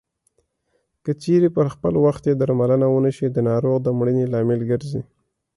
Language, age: Pashto, 19-29